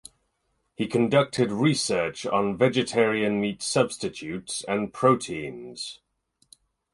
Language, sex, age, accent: English, male, 30-39, England English